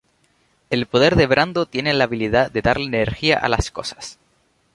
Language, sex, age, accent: Spanish, male, 19-29, España: Islas Canarias